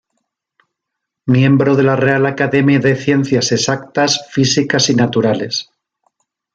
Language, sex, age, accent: Spanish, male, 40-49, España: Norte peninsular (Asturias, Castilla y León, Cantabria, País Vasco, Navarra, Aragón, La Rioja, Guadalajara, Cuenca)